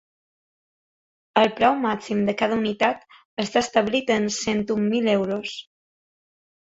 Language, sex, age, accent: Catalan, female, 30-39, mallorquí